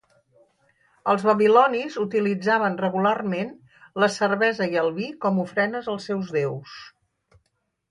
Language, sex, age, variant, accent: Catalan, female, 60-69, Central, central